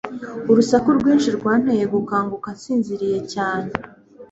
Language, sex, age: Kinyarwanda, female, 19-29